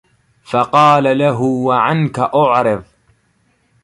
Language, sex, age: Arabic, male, 19-29